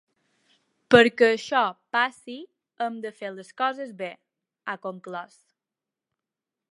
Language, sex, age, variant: Catalan, female, 19-29, Balear